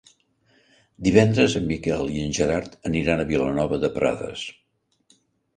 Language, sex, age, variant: Catalan, male, 70-79, Central